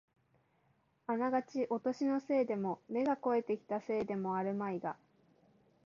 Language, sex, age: Japanese, female, 19-29